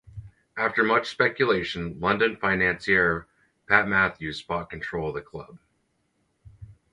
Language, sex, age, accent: English, male, 30-39, United States English